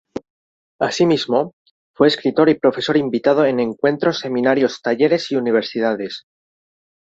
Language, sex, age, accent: Spanish, male, 19-29, España: Centro-Sur peninsular (Madrid, Toledo, Castilla-La Mancha)